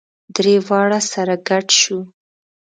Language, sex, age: Pashto, female, 19-29